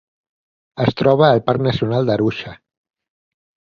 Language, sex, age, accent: Catalan, male, 40-49, Català central